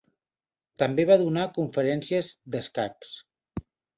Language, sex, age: Catalan, male, 40-49